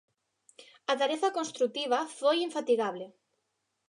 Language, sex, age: Galician, female, 30-39